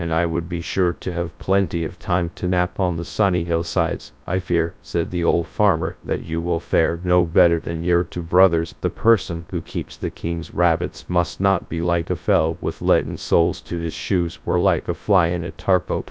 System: TTS, GradTTS